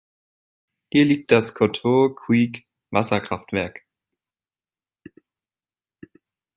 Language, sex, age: German, male, 19-29